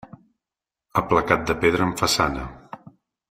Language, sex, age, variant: Catalan, male, 40-49, Central